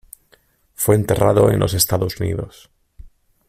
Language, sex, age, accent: Spanish, male, 30-39, España: Centro-Sur peninsular (Madrid, Toledo, Castilla-La Mancha)